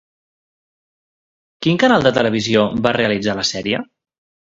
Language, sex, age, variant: Catalan, male, 19-29, Central